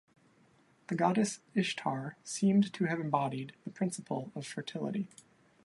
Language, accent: English, United States English